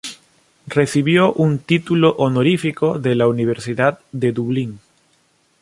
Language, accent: Spanish, Andino-Pacífico: Colombia, Perú, Ecuador, oeste de Bolivia y Venezuela andina